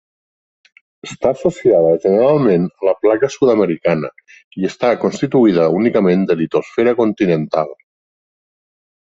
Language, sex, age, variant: Catalan, male, 40-49, Nord-Occidental